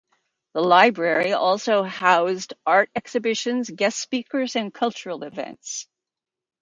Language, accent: English, United States English